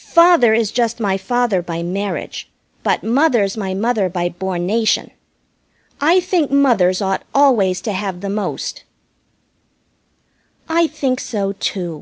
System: none